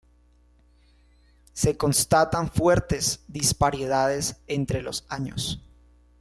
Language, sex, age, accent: Spanish, male, 19-29, Caribe: Cuba, Venezuela, Puerto Rico, República Dominicana, Panamá, Colombia caribeña, México caribeño, Costa del golfo de México